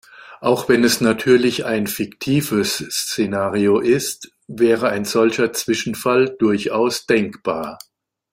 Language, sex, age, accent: German, male, 60-69, Deutschland Deutsch